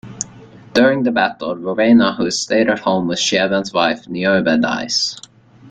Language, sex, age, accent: English, male, under 19, Canadian English